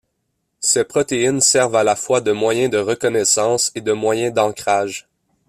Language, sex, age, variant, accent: French, male, 19-29, Français d'Amérique du Nord, Français du Canada